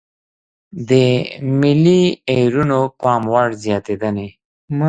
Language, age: Pashto, 30-39